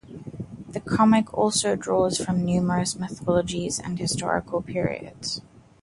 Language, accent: English, Southern African (South Africa, Zimbabwe, Namibia)